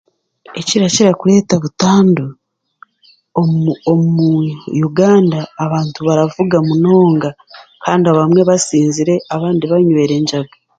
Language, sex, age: Chiga, female, 40-49